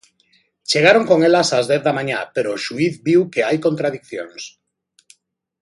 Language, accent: Galician, Normativo (estándar)